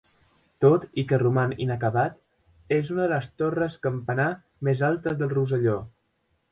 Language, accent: Catalan, Oriental